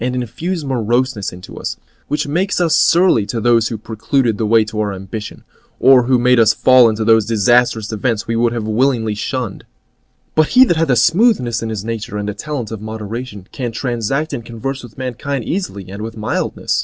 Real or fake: real